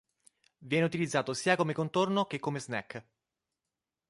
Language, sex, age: Italian, male, 19-29